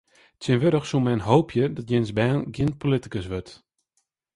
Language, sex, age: Western Frisian, male, 19-29